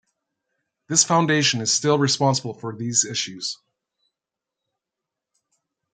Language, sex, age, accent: English, male, 60-69, Canadian English